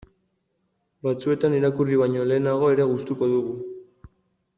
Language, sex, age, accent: Basque, male, 19-29, Mendebalekoa (Araba, Bizkaia, Gipuzkoako mendebaleko herri batzuk)